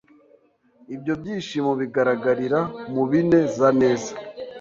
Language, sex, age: Kinyarwanda, male, 19-29